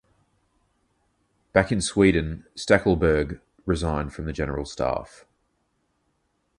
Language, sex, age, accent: English, male, 30-39, Australian English